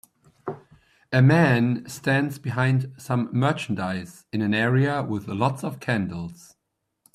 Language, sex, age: English, male, 30-39